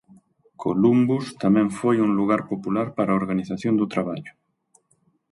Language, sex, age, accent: Galician, male, 30-39, Normativo (estándar)